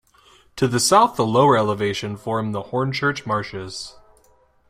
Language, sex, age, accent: English, male, 19-29, United States English